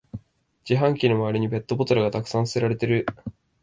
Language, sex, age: Japanese, male, 19-29